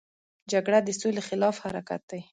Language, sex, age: Pashto, female, 19-29